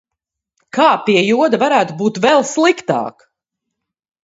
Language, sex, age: Latvian, female, 40-49